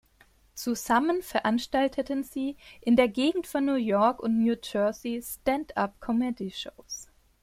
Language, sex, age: German, female, 30-39